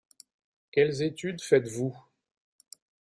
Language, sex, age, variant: French, male, 50-59, Français de métropole